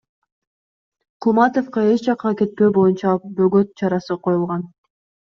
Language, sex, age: Kyrgyz, female, 19-29